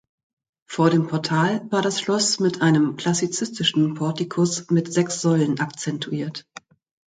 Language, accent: German, Deutschland Deutsch